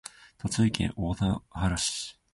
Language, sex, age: Japanese, male, 19-29